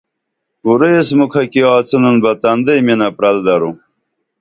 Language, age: Dameli, 50-59